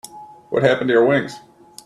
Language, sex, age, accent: English, male, 30-39, United States English